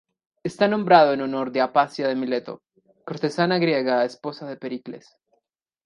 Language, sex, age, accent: Spanish, male, 19-29, Andino-Pacífico: Colombia, Perú, Ecuador, oeste de Bolivia y Venezuela andina